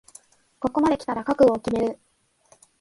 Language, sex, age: Japanese, female, 19-29